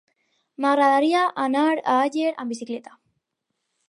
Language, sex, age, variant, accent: Catalan, female, under 19, Alacantí, aprenent (recent, des del castellà)